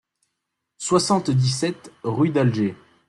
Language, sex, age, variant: French, female, 19-29, Français de métropole